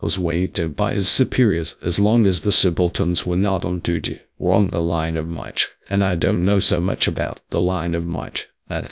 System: TTS, GradTTS